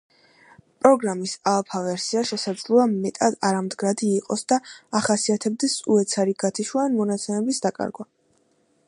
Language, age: Georgian, under 19